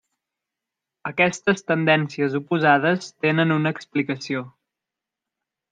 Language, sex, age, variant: Catalan, male, 19-29, Central